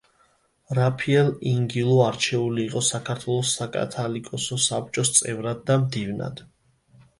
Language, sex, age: Georgian, male, 19-29